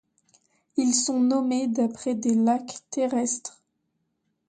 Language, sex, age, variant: French, female, under 19, Français de métropole